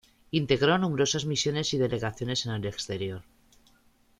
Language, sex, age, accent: Spanish, male, 30-39, España: Centro-Sur peninsular (Madrid, Toledo, Castilla-La Mancha)